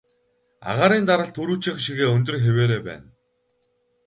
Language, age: Mongolian, 19-29